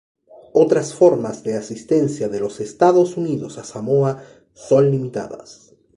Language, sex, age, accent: Spanish, male, 19-29, Chileno: Chile, Cuyo